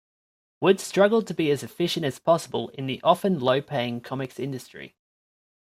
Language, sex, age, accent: English, male, 19-29, Australian English